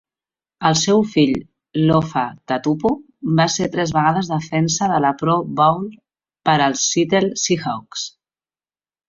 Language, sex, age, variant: Catalan, female, 40-49, Central